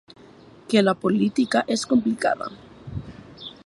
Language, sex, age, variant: Catalan, female, 19-29, Nord-Occidental